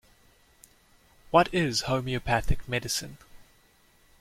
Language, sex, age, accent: English, male, 19-29, Southern African (South Africa, Zimbabwe, Namibia)